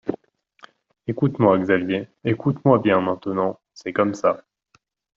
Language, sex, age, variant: French, male, 19-29, Français de métropole